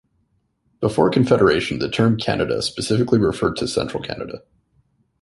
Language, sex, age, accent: English, male, 30-39, Canadian English